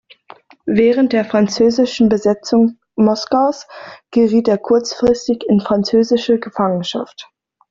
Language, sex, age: German, female, under 19